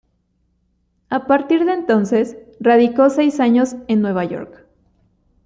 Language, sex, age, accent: Spanish, female, 19-29, México